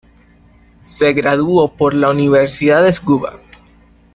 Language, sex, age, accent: Spanish, male, 19-29, Caribe: Cuba, Venezuela, Puerto Rico, República Dominicana, Panamá, Colombia caribeña, México caribeño, Costa del golfo de México